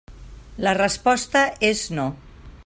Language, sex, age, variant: Catalan, female, 50-59, Central